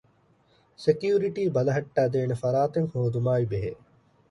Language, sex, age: Divehi, male, under 19